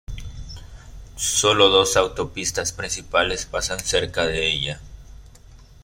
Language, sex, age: Spanish, male, under 19